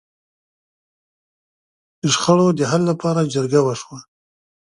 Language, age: Pashto, 60-69